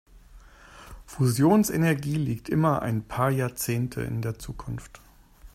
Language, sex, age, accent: German, male, 50-59, Deutschland Deutsch